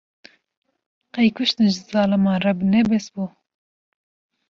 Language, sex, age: Kurdish, female, 19-29